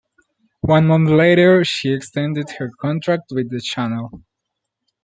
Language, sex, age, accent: English, male, under 19, United States English